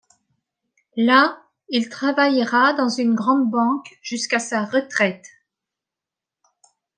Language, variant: French, Français de métropole